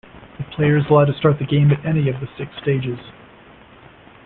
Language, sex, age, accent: English, male, 50-59, United States English